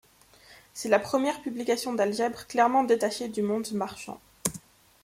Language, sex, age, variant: French, female, 19-29, Français de métropole